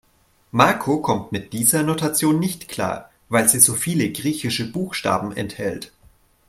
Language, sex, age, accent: German, male, 30-39, Deutschland Deutsch